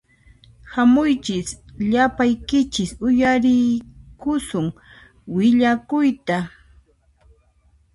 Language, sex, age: Puno Quechua, female, 30-39